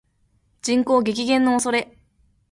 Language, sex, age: Japanese, female, 19-29